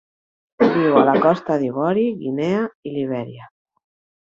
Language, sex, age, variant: Catalan, female, 40-49, Central